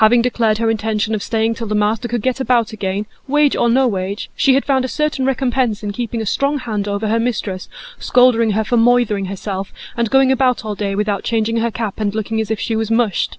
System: none